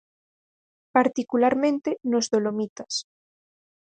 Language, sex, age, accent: Galician, female, 19-29, Central (gheada)